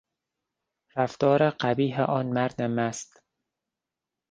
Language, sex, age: Persian, male, 30-39